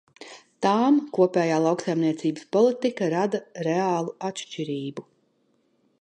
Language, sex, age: Latvian, female, 40-49